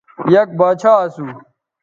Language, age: Bateri, 19-29